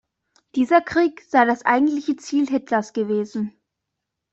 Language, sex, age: German, female, 19-29